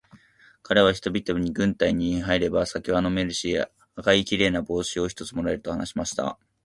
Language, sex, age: Japanese, male, 19-29